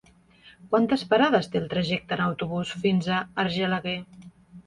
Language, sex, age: Catalan, female, 40-49